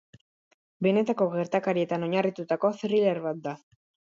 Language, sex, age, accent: Basque, male, under 19, Mendebalekoa (Araba, Bizkaia, Gipuzkoako mendebaleko herri batzuk)